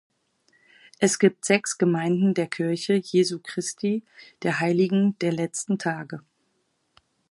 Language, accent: German, Deutschland Deutsch